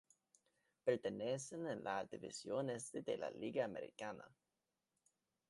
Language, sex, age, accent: Spanish, male, under 19, México